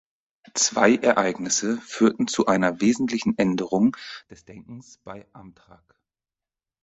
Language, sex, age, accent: German, male, 30-39, Deutschland Deutsch